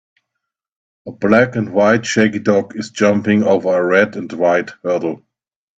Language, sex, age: English, male, 40-49